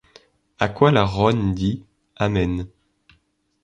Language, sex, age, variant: French, male, under 19, Français de métropole